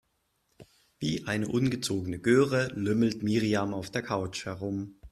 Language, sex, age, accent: German, male, 40-49, Deutschland Deutsch